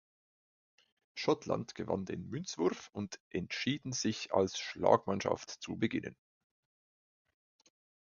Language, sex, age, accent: German, male, 19-29, Schweizerdeutsch